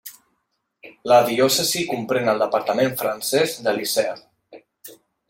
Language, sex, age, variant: Catalan, male, 19-29, Central